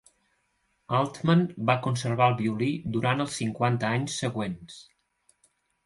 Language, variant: Catalan, Central